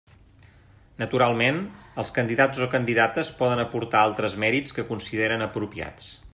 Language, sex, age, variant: Catalan, male, 40-49, Central